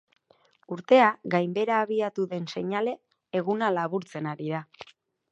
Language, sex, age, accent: Basque, female, 30-39, Erdialdekoa edo Nafarra (Gipuzkoa, Nafarroa)